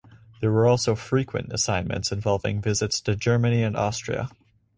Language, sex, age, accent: English, male, under 19, United States English